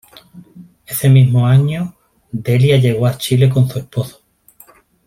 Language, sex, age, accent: Spanish, male, 30-39, España: Sur peninsular (Andalucia, Extremadura, Murcia)